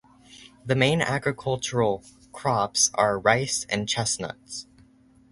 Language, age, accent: English, under 19, United States English